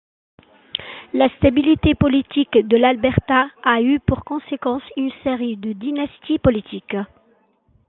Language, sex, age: French, female, 40-49